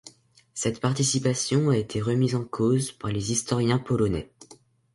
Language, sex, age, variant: French, male, under 19, Français de métropole